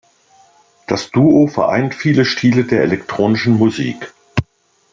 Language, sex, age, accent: German, male, 60-69, Deutschland Deutsch